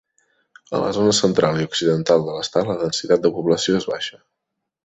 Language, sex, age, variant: Catalan, male, 19-29, Central